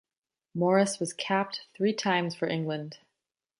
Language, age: English, under 19